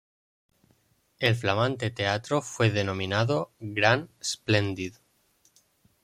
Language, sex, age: Spanish, male, 19-29